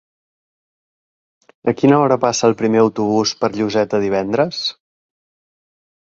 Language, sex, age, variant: Catalan, male, 40-49, Central